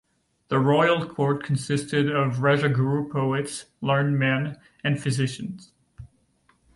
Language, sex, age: English, male, 19-29